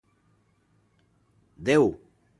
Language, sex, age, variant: Catalan, male, 30-39, Central